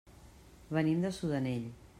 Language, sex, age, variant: Catalan, female, 40-49, Central